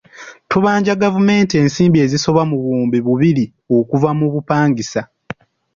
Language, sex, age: Ganda, male, under 19